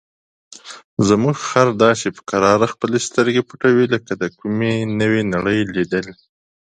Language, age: Pashto, 30-39